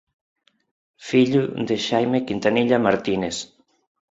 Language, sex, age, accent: Galician, male, 30-39, Neofalante